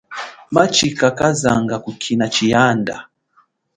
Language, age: Chokwe, 30-39